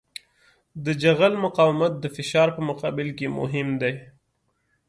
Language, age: Pashto, 19-29